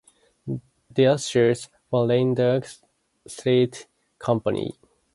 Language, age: English, 19-29